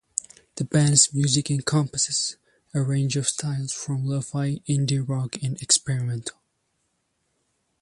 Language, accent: English, United States English